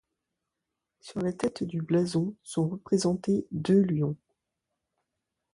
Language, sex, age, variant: French, female, 40-49, Français de métropole